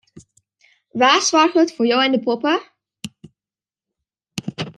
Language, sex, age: Western Frisian, female, 40-49